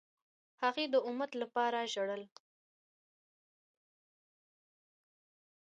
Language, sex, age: Pashto, female, under 19